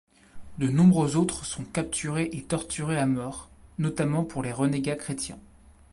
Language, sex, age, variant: French, male, 19-29, Français de métropole